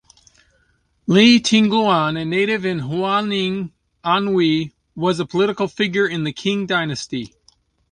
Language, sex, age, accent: English, male, 40-49, United States English